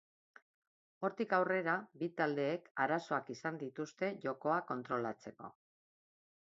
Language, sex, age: Basque, female, 60-69